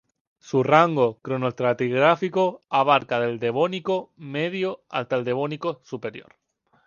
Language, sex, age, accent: Spanish, male, 19-29, España: Islas Canarias